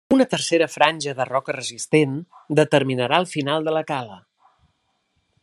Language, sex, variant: Catalan, male, Central